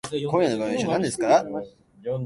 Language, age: Japanese, under 19